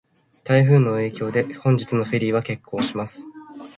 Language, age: Japanese, under 19